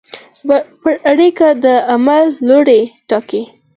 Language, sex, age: Pashto, female, under 19